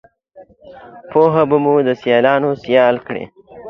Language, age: Pashto, under 19